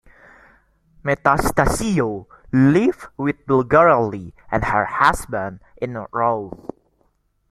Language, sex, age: English, male, under 19